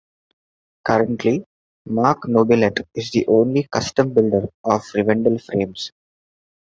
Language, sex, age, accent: English, male, 19-29, India and South Asia (India, Pakistan, Sri Lanka)